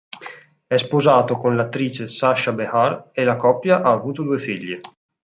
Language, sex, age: Italian, male, 19-29